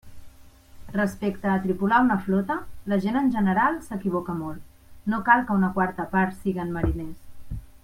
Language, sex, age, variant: Catalan, female, 30-39, Central